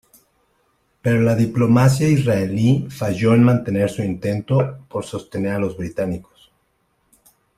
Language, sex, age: Spanish, male, 30-39